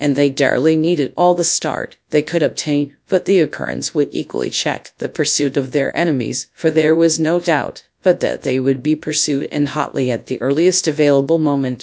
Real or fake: fake